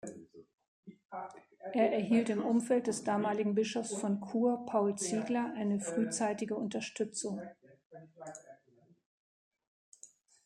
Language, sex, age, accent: German, female, 60-69, Deutschland Deutsch